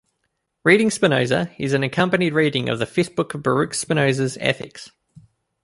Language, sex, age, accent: English, male, 19-29, Australian English